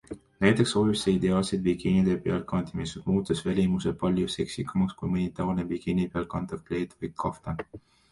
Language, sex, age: Estonian, male, 19-29